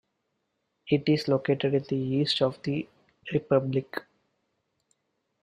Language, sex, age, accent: English, male, 19-29, India and South Asia (India, Pakistan, Sri Lanka)